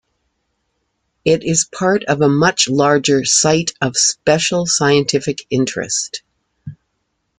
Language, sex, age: English, female, 60-69